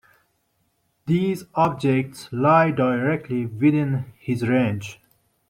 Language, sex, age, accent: English, male, 19-29, United States English